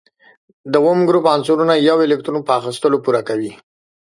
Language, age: Pashto, 40-49